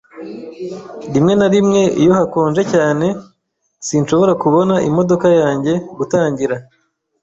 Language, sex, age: Kinyarwanda, male, 30-39